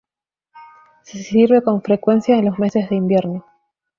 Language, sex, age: Spanish, female, 19-29